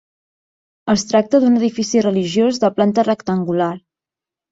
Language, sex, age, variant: Catalan, female, 19-29, Central